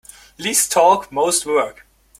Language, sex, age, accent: English, male, 19-29, United States English